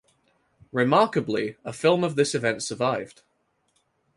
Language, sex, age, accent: English, male, 19-29, England English